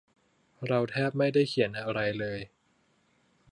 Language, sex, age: Thai, male, under 19